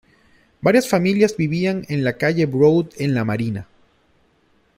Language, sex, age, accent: Spanish, male, 30-39, Caribe: Cuba, Venezuela, Puerto Rico, República Dominicana, Panamá, Colombia caribeña, México caribeño, Costa del golfo de México